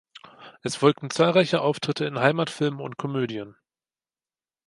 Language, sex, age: German, male, under 19